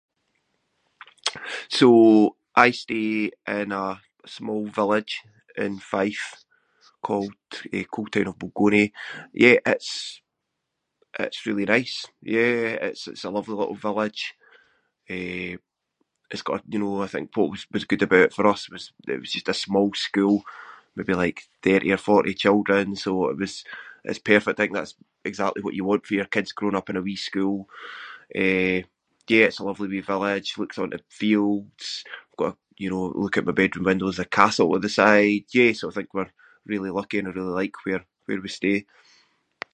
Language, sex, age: Scots, male, 40-49